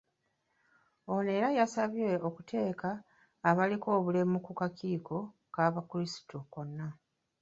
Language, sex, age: Ganda, female, 40-49